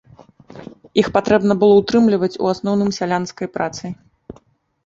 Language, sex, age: Belarusian, female, 30-39